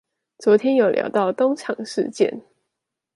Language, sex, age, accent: Chinese, female, 19-29, 出生地：臺北市